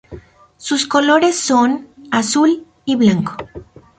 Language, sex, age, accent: Spanish, female, 40-49, México